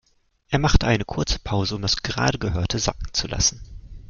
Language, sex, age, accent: German, male, 19-29, Deutschland Deutsch